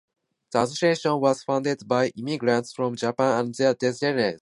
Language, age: English, 19-29